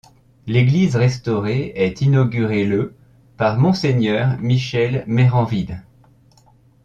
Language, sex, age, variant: French, male, 30-39, Français de métropole